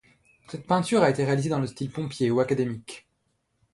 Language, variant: French, Français de métropole